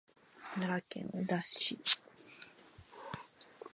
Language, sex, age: Japanese, female, 50-59